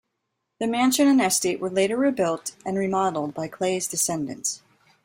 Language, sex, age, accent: English, female, 19-29, United States English